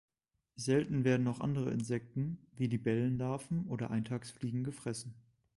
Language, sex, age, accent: German, male, 19-29, Deutschland Deutsch